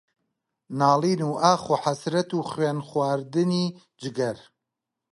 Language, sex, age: Central Kurdish, male, 30-39